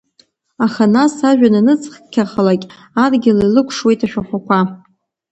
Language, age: Abkhazian, under 19